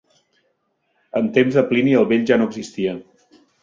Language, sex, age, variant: Catalan, male, 40-49, Central